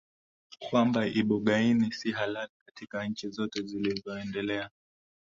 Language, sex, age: Swahili, male, 19-29